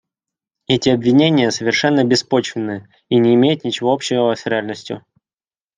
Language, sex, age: Russian, male, 19-29